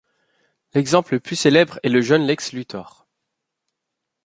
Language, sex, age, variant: French, male, 30-39, Français de métropole